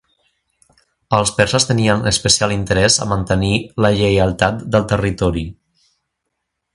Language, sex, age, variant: Catalan, male, 19-29, Central